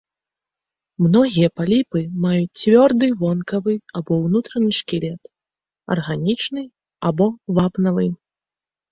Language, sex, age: Belarusian, female, 19-29